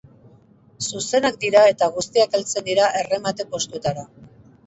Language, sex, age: Basque, female, 50-59